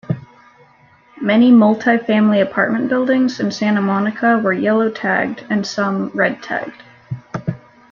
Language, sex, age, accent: English, female, 19-29, United States English